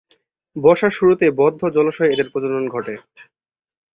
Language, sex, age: Bengali, male, 19-29